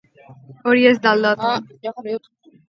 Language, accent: Basque, Mendebalekoa (Araba, Bizkaia, Gipuzkoako mendebaleko herri batzuk)